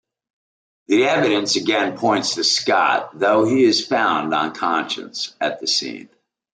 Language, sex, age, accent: English, male, 60-69, United States English